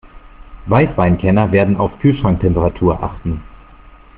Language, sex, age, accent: German, male, 30-39, Deutschland Deutsch